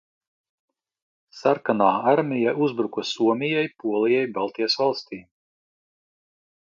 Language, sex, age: Latvian, male, 40-49